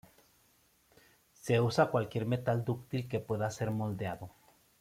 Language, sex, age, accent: Spanish, male, 19-29, México